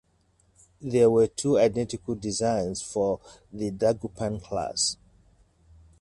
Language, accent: English, Canadian English